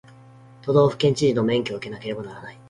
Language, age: Japanese, 19-29